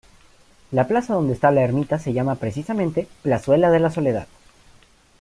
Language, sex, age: Spanish, male, under 19